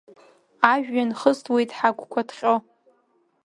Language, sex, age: Abkhazian, female, under 19